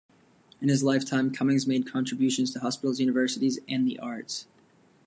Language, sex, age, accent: English, male, 19-29, United States English